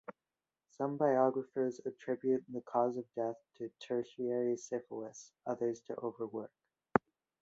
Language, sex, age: English, male, 19-29